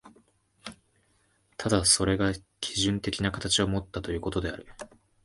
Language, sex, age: Japanese, male, 19-29